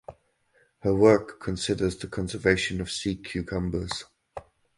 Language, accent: English, England English